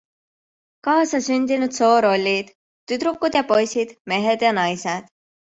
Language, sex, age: Estonian, female, 19-29